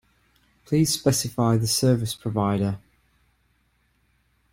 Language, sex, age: English, male, 30-39